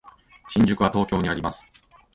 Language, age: Japanese, 40-49